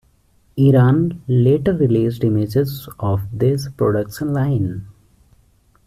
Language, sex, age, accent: English, male, 19-29, India and South Asia (India, Pakistan, Sri Lanka)